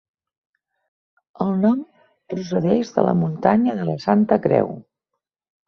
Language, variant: Catalan, Central